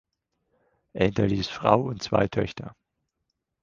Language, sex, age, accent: German, male, 30-39, Deutschland Deutsch